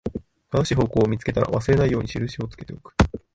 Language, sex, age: Japanese, male, 19-29